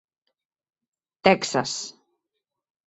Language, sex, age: Catalan, female, 30-39